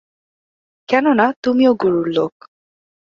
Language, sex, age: Bengali, female, 19-29